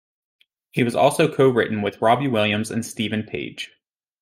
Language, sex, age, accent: English, male, 19-29, United States English